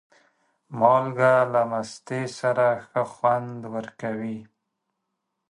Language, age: Pashto, 50-59